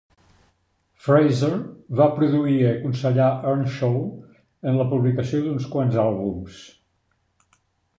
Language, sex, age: Catalan, male, 70-79